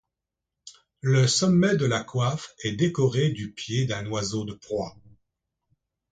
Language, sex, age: French, male, 60-69